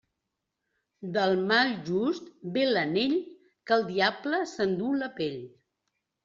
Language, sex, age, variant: Catalan, female, 60-69, Central